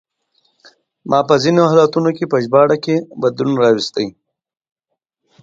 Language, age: Pashto, 40-49